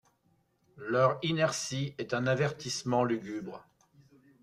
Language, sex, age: French, male, 60-69